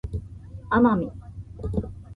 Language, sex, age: Japanese, female, 19-29